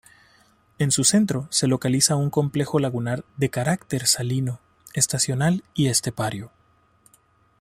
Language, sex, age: Spanish, male, 30-39